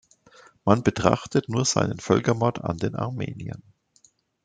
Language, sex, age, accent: German, male, 40-49, Deutschland Deutsch